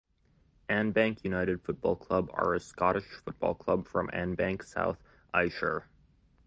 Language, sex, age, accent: English, male, 19-29, United States English